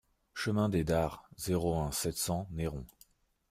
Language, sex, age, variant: French, male, 30-39, Français de métropole